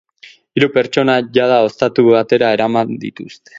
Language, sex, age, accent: Basque, male, 30-39, Erdialdekoa edo Nafarra (Gipuzkoa, Nafarroa)